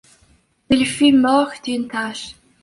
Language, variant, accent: French, Français d'Amérique du Nord, Français du Canada